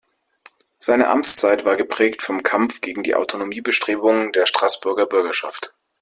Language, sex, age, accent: German, male, 30-39, Deutschland Deutsch